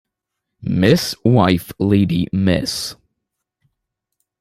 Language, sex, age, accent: English, male, under 19, Scottish English